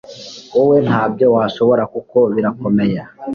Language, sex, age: Kinyarwanda, male, 19-29